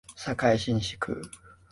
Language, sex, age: Japanese, male, 30-39